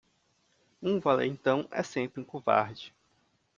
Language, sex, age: Portuguese, male, 19-29